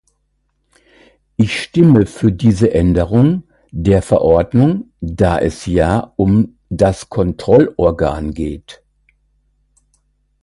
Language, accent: German, Deutschland Deutsch